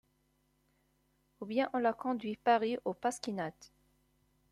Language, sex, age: French, female, 40-49